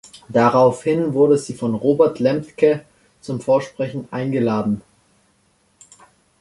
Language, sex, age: German, male, under 19